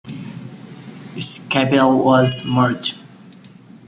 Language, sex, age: English, male, 19-29